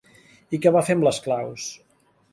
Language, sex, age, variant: Catalan, male, 50-59, Central